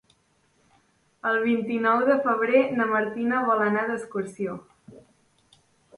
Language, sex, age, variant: Catalan, male, 50-59, Septentrional